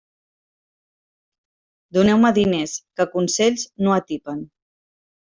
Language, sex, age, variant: Catalan, female, 30-39, Central